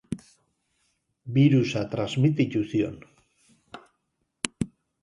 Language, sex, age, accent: Basque, male, 50-59, Erdialdekoa edo Nafarra (Gipuzkoa, Nafarroa)